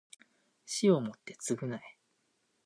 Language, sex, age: Japanese, male, 19-29